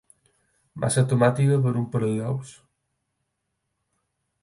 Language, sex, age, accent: Catalan, male, under 19, mallorquí